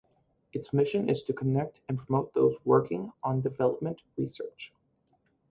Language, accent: English, United States English